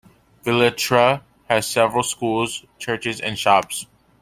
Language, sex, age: English, male, under 19